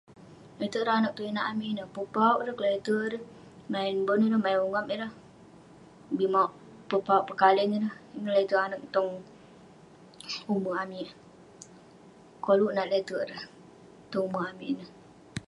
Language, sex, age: Western Penan, female, under 19